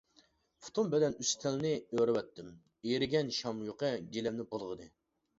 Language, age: Uyghur, 19-29